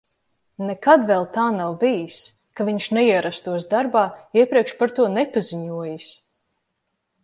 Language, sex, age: Latvian, female, 19-29